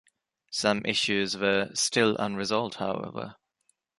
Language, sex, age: English, male, 19-29